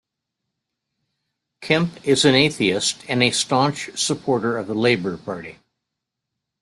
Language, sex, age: English, male, 70-79